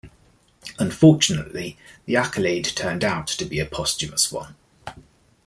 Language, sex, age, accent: English, male, 40-49, England English